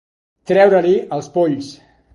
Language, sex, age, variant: Catalan, male, 50-59, Central